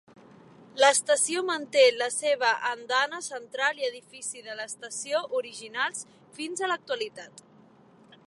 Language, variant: Catalan, Central